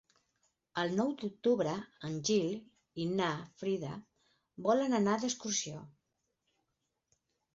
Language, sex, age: Catalan, female, 50-59